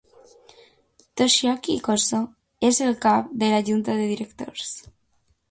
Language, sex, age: Catalan, female, under 19